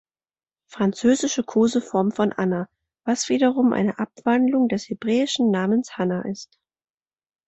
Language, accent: German, Deutschland Deutsch